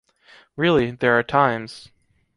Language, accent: English, United States English